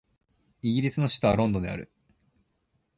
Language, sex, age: Japanese, male, 19-29